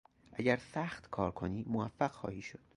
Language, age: Persian, 19-29